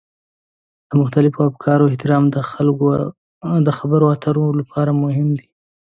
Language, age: Pashto, 30-39